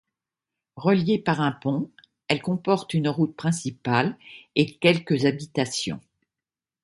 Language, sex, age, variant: French, female, 70-79, Français de métropole